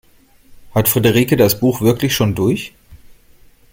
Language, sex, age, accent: German, male, 30-39, Deutschland Deutsch